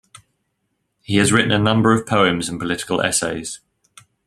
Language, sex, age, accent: English, male, 40-49, England English